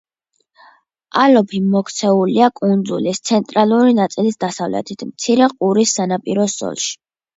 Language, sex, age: Georgian, female, under 19